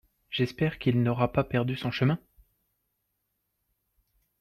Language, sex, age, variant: French, male, 30-39, Français de métropole